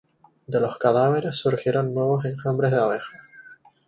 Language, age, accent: Spanish, 19-29, España: Islas Canarias